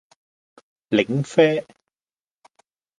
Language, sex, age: Cantonese, male, 50-59